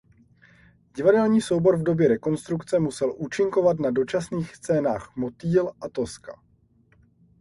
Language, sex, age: Czech, male, 30-39